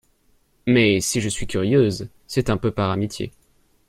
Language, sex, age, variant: French, male, 19-29, Français de métropole